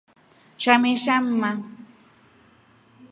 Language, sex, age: Rombo, female, 19-29